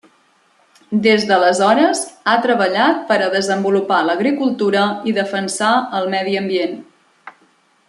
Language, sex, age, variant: Catalan, female, 30-39, Central